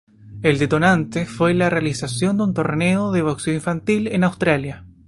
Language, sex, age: Spanish, male, 19-29